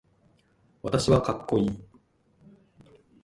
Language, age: Japanese, 50-59